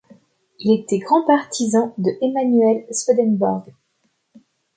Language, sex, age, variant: French, female, 19-29, Français de métropole